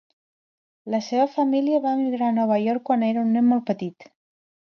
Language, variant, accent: Catalan, Central, central